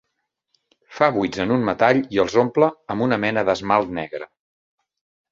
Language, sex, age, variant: Catalan, male, 30-39, Central